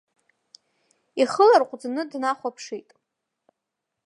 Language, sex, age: Abkhazian, female, 19-29